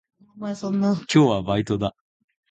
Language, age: Japanese, 19-29